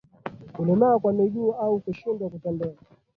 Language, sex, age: Swahili, male, 19-29